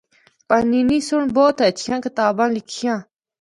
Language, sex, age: Northern Hindko, female, 19-29